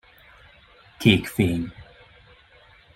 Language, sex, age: Hungarian, male, 30-39